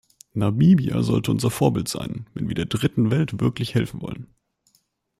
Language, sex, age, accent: German, male, 19-29, Deutschland Deutsch